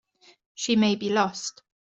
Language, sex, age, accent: English, female, 30-39, England English